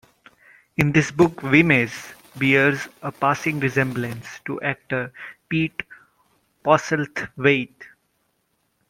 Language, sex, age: English, male, 30-39